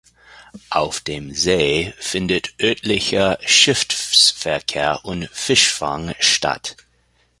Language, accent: German, Deutschland Deutsch